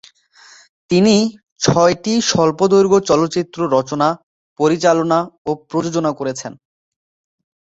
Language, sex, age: Bengali, male, 19-29